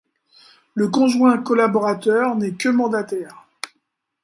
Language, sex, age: French, male, 60-69